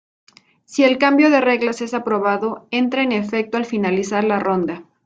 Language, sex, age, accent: Spanish, female, 30-39, México